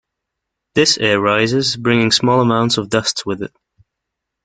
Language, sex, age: English, male, 19-29